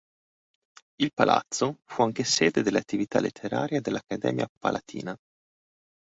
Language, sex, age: Italian, male, 40-49